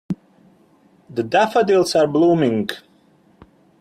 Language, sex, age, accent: English, male, 40-49, Australian English